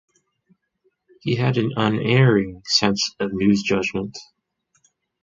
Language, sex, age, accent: English, male, 19-29, United States English